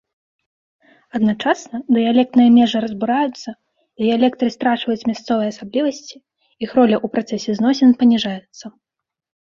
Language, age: Belarusian, 19-29